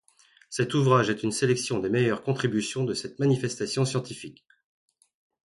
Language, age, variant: French, 50-59, Français de métropole